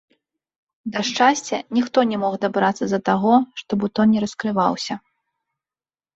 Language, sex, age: Belarusian, female, 19-29